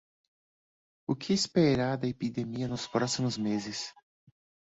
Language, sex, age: Portuguese, male, 30-39